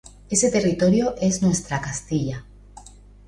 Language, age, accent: Spanish, 40-49, España: Centro-Sur peninsular (Madrid, Toledo, Castilla-La Mancha)